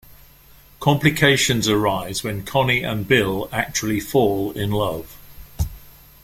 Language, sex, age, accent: English, male, 60-69, England English